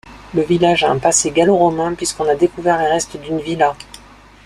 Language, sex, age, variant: French, male, 30-39, Français de métropole